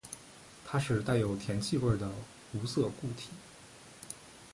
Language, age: Chinese, 30-39